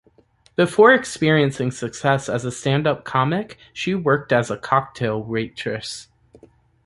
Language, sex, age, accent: English, male, 19-29, United States English